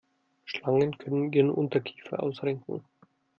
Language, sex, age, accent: German, male, 30-39, Deutschland Deutsch